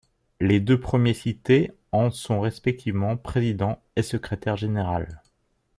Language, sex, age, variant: French, male, 40-49, Français de métropole